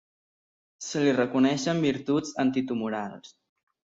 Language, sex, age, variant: Catalan, male, under 19, Central